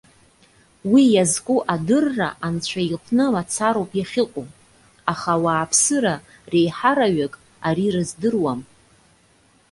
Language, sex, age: Abkhazian, female, 30-39